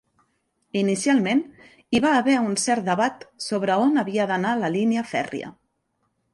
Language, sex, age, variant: Catalan, female, 40-49, Central